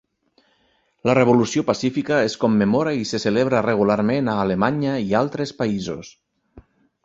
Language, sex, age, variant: Catalan, male, 40-49, Nord-Occidental